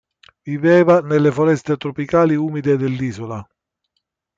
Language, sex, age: Italian, male, 60-69